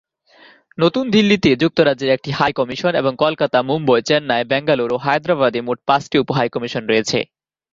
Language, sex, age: Bengali, male, 19-29